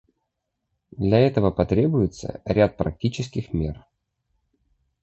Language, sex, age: Russian, male, 30-39